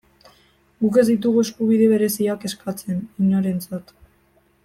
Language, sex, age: Basque, female, 19-29